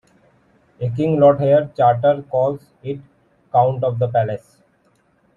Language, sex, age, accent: English, male, 19-29, India and South Asia (India, Pakistan, Sri Lanka)